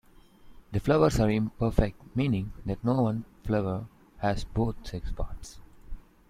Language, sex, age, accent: English, male, under 19, India and South Asia (India, Pakistan, Sri Lanka)